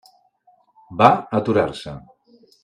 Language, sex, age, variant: Catalan, male, 40-49, Central